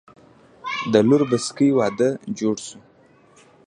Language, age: Pashto, under 19